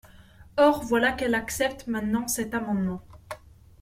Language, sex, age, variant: French, female, 19-29, Français de métropole